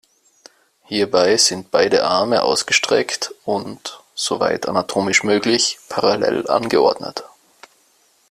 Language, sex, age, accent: German, male, 30-39, Österreichisches Deutsch